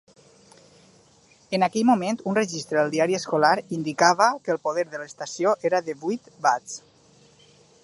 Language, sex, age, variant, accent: Catalan, male, 30-39, Valencià meridional, valencià